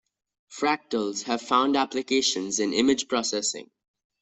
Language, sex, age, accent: English, male, under 19, India and South Asia (India, Pakistan, Sri Lanka)